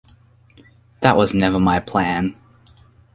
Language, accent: English, Australian English